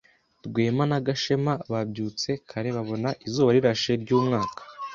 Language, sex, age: Kinyarwanda, male, 30-39